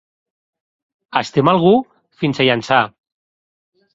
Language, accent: Catalan, Barcelona